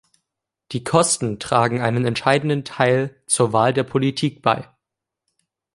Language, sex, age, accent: German, male, under 19, Deutschland Deutsch